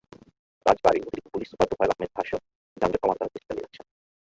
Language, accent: Bengali, শুদ্ধ; চলিত